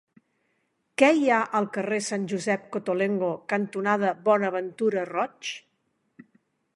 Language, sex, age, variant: Catalan, female, 50-59, Central